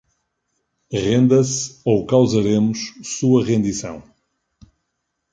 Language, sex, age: Portuguese, male, 40-49